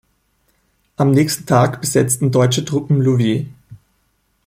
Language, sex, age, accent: German, male, 30-39, Österreichisches Deutsch